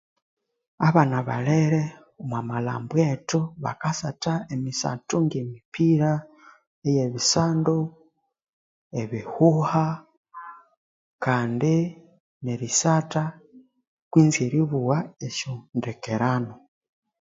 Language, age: Konzo, 19-29